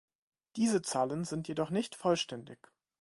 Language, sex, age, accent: German, male, 19-29, Deutschland Deutsch